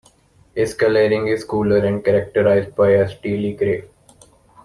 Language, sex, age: English, male, 19-29